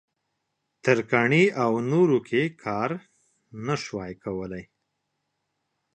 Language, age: Pashto, 30-39